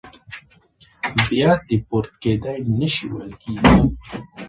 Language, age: Pashto, 30-39